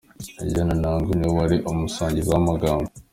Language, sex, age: Kinyarwanda, male, under 19